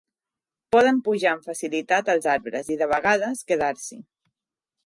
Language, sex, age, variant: Catalan, female, 30-39, Central